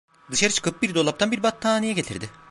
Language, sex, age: Turkish, male, 19-29